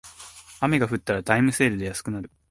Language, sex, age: Japanese, male, under 19